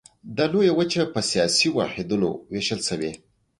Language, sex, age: Pashto, male, 30-39